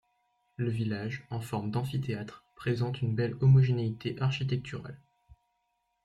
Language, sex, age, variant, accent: French, male, 19-29, Français des départements et régions d'outre-mer, Français de La Réunion